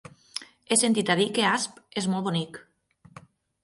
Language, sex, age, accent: Catalan, female, 30-39, Ebrenc